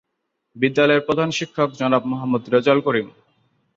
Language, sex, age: Bengali, male, 19-29